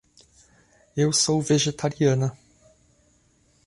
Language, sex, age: Portuguese, male, 30-39